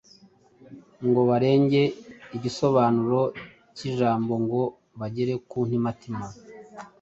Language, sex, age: Kinyarwanda, male, 40-49